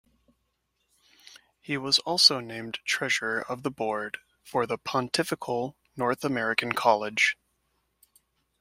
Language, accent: English, United States English